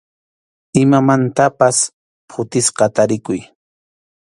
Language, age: Arequipa-La Unión Quechua, 30-39